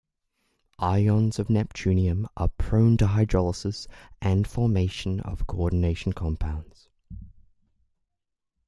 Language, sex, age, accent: English, male, 19-29, England English